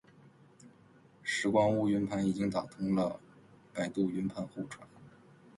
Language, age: Chinese, 30-39